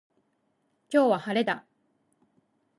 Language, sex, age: Japanese, female, 40-49